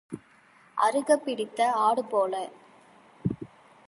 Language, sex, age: Tamil, female, 19-29